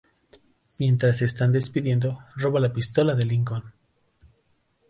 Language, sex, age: Spanish, male, 19-29